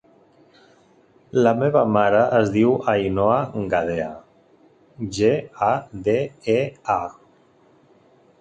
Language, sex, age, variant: Catalan, male, 40-49, Central